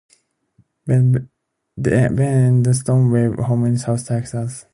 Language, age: English, 19-29